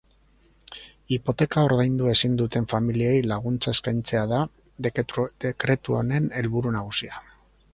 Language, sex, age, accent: Basque, male, 50-59, Erdialdekoa edo Nafarra (Gipuzkoa, Nafarroa)